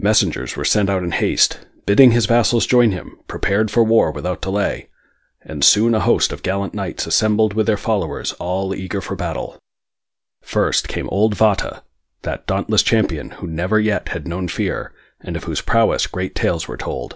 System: none